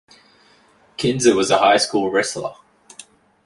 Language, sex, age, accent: English, male, 19-29, Australian English